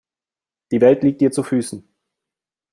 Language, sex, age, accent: German, male, 30-39, Deutschland Deutsch